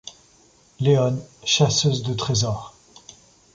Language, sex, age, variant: French, male, 30-39, Français de métropole